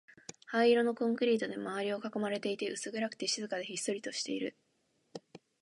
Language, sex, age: Japanese, female, 19-29